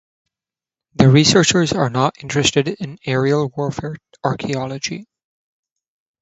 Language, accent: English, United States English; India and South Asia (India, Pakistan, Sri Lanka)